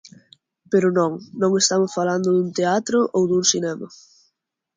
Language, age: Galician, 19-29